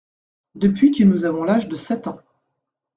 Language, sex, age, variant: French, female, 40-49, Français de métropole